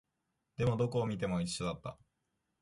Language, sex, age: Japanese, male, 19-29